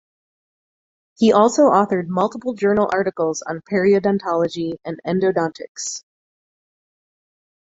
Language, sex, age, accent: English, female, 40-49, United States English